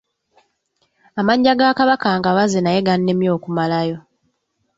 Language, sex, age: Ganda, female, 19-29